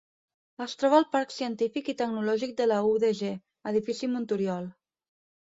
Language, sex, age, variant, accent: Catalan, female, 19-29, Central, central